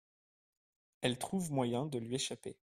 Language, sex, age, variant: French, male, 19-29, Français de métropole